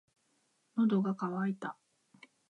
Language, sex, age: Japanese, female, under 19